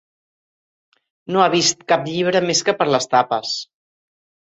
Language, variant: Catalan, Central